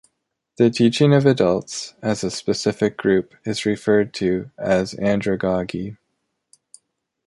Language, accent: English, United States English